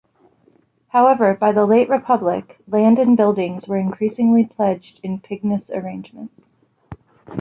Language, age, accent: English, 30-39, United States English